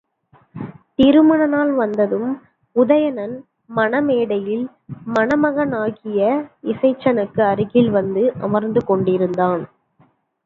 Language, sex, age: Tamil, female, 19-29